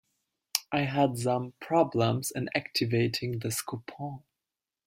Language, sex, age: English, female, 19-29